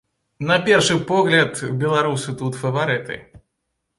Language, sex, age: Belarusian, male, 19-29